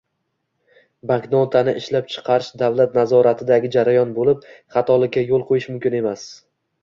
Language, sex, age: Uzbek, male, under 19